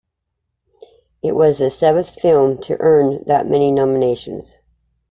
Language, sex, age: English, female, 40-49